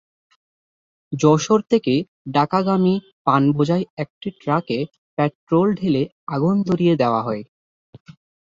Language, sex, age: Bengali, male, 19-29